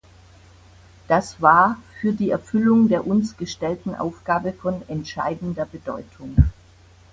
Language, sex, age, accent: German, female, 60-69, Deutschland Deutsch